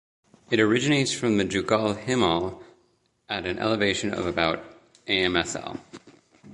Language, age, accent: English, 30-39, United States English